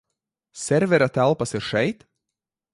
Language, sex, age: Latvian, male, 19-29